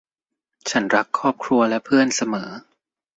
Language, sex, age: Thai, male, 19-29